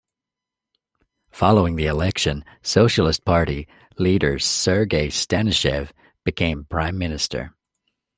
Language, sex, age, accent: English, male, 30-39, Australian English